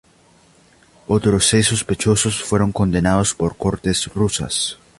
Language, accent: Spanish, Andino-Pacífico: Colombia, Perú, Ecuador, oeste de Bolivia y Venezuela andina